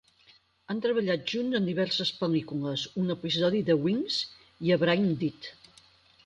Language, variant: Catalan, Central